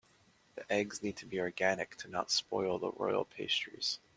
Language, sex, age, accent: English, male, 19-29, United States English